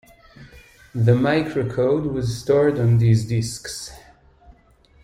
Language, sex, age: English, male, 40-49